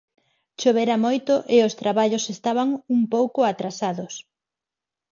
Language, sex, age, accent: Galician, female, 30-39, Neofalante